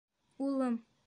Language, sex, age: Bashkir, female, under 19